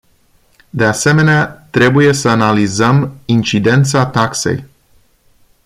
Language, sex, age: Romanian, male, 30-39